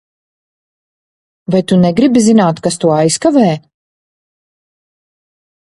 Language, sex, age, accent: Latvian, female, 40-49, bez akcenta